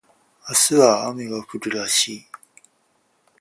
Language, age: Japanese, 50-59